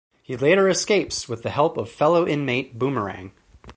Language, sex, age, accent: English, male, 19-29, United States English